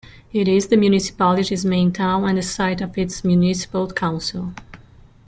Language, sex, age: English, female, 40-49